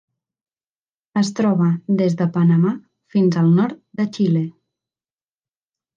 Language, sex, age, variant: Catalan, female, 19-29, Septentrional